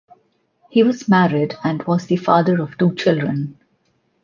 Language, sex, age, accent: English, female, 40-49, India and South Asia (India, Pakistan, Sri Lanka)